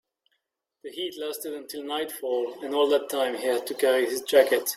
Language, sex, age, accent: English, male, 30-39, United States English